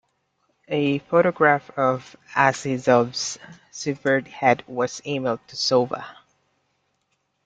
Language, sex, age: English, male, 19-29